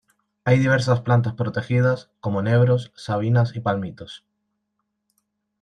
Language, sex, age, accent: Spanish, male, 19-29, España: Centro-Sur peninsular (Madrid, Toledo, Castilla-La Mancha)